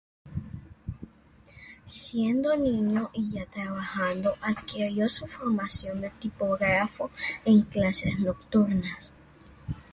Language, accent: Spanish, América central